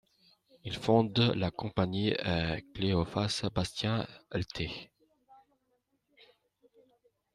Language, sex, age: French, male, 30-39